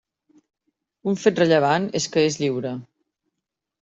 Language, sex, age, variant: Catalan, female, 50-59, Central